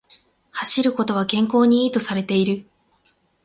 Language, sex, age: Japanese, female, 19-29